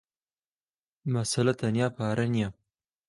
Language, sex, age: Central Kurdish, male, 19-29